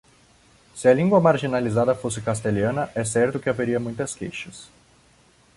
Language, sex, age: Portuguese, male, 19-29